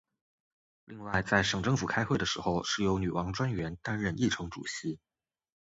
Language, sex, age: Chinese, male, under 19